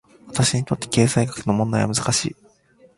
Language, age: Japanese, 19-29